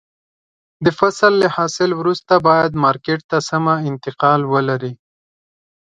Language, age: Pashto, 19-29